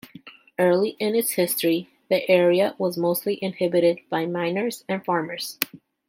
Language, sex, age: English, female, 19-29